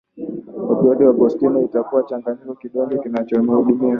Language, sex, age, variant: Swahili, male, 19-29, Kiswahili cha Bara ya Kenya